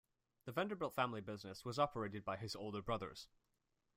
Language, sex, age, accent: English, male, 19-29, England English